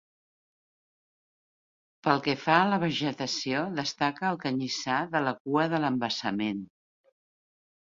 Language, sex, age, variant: Catalan, female, 60-69, Central